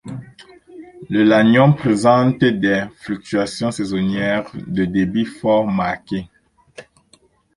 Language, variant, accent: French, Français d'Afrique subsaharienne et des îles africaines, Français du Cameroun